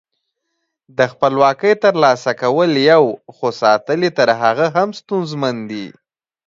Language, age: Pashto, 19-29